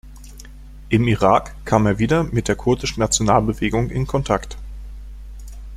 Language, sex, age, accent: German, male, 40-49, Deutschland Deutsch